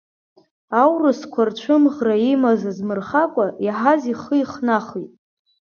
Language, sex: Abkhazian, female